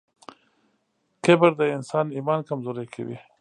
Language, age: Pashto, 40-49